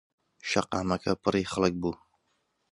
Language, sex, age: Central Kurdish, male, 30-39